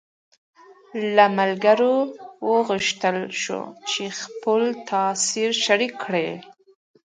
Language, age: Pashto, 19-29